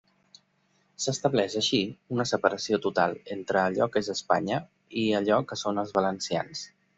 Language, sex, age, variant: Catalan, male, 30-39, Central